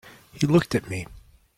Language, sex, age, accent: English, male, 40-49, United States English